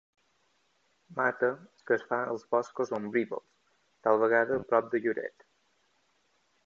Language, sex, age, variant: Catalan, male, 19-29, Balear